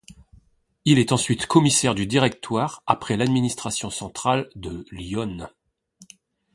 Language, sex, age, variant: French, male, 40-49, Français de métropole